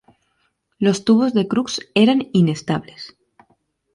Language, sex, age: Spanish, female, 19-29